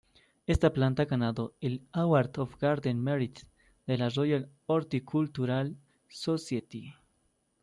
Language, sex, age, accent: Spanish, male, 19-29, Andino-Pacífico: Colombia, Perú, Ecuador, oeste de Bolivia y Venezuela andina